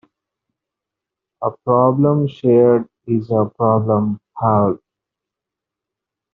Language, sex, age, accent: English, male, 19-29, India and South Asia (India, Pakistan, Sri Lanka)